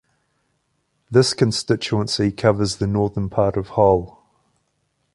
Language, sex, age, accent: English, male, 40-49, New Zealand English